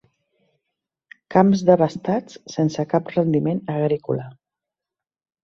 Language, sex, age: Catalan, female, 40-49